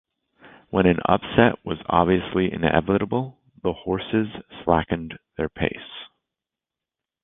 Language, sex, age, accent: English, male, 30-39, United States English